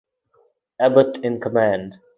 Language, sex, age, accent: English, male, 19-29, England English